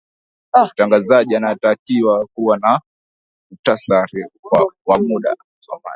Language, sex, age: Swahili, male, 19-29